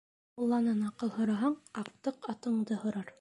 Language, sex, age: Bashkir, female, 19-29